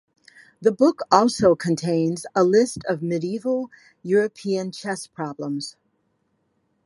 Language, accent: English, United States English